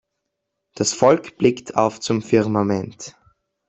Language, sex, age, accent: German, male, under 19, Österreichisches Deutsch